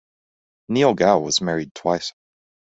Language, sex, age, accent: English, male, 19-29, United States English